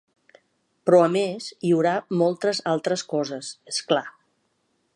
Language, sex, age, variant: Catalan, female, 50-59, Central